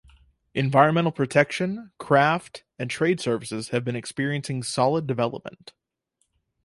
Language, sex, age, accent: English, male, 19-29, United States English